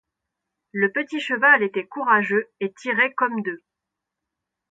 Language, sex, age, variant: French, female, 19-29, Français de métropole